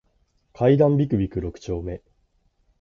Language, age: Japanese, 19-29